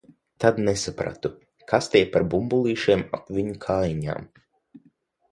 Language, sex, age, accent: Latvian, male, under 19, Vidus dialekts